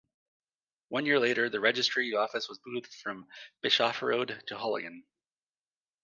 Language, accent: English, United States English